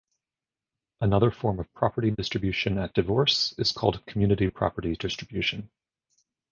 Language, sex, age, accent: English, male, 30-39, United States English